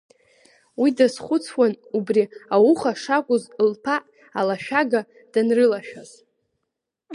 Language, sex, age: Abkhazian, female, 19-29